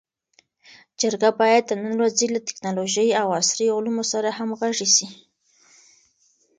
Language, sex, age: Pashto, female, 19-29